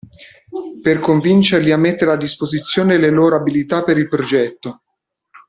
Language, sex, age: Italian, male, 30-39